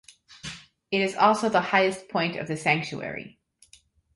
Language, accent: English, United States English